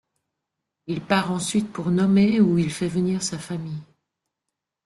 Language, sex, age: French, female, 60-69